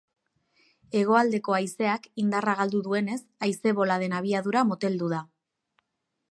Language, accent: Basque, Mendebalekoa (Araba, Bizkaia, Gipuzkoako mendebaleko herri batzuk)